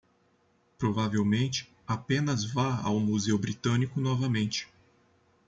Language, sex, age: Portuguese, male, 19-29